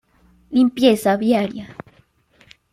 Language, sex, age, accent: Spanish, female, under 19, Caribe: Cuba, Venezuela, Puerto Rico, República Dominicana, Panamá, Colombia caribeña, México caribeño, Costa del golfo de México